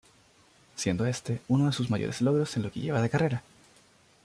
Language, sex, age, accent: Spanish, male, 19-29, Chileno: Chile, Cuyo